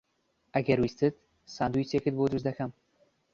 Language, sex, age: Central Kurdish, male, 19-29